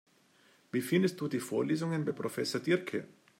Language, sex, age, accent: German, male, 50-59, Deutschland Deutsch